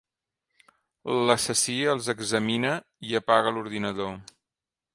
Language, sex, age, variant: Catalan, male, 40-49, Central